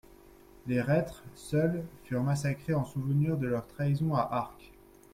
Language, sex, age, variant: French, male, 19-29, Français de métropole